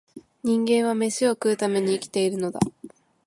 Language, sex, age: Japanese, female, 19-29